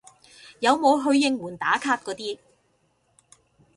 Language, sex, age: Cantonese, female, 50-59